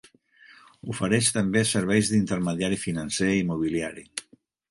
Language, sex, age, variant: Catalan, male, 70-79, Central